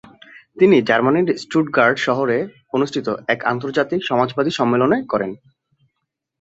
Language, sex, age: Bengali, male, 19-29